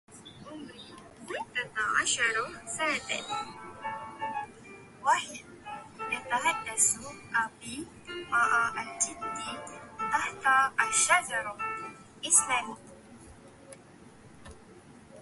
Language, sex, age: Arabic, female, 19-29